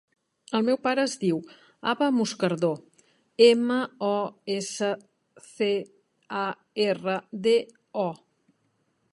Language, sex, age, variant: Catalan, female, 50-59, Central